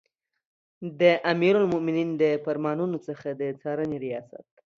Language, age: Pashto, 19-29